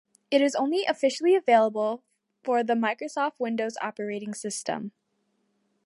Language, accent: English, United States English